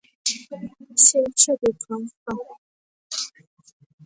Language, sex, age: Russian, female, 30-39